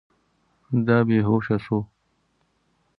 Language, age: Pashto, 30-39